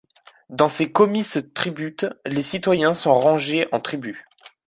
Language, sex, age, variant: French, male, 19-29, Français de métropole